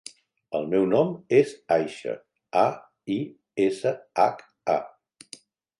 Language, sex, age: Catalan, male, 60-69